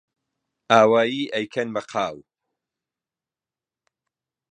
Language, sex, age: Central Kurdish, male, 50-59